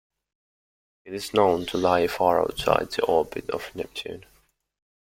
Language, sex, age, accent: English, male, 19-29, United States English